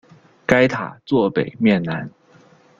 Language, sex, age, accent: Chinese, male, 19-29, 出生地：江西省